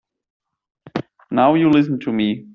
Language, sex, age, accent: English, male, 30-39, United States English